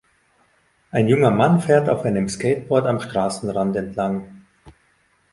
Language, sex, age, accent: German, male, 50-59, Deutschland Deutsch